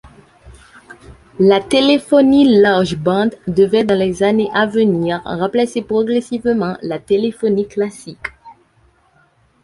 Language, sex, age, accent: French, female, 19-29, Français d’Haïti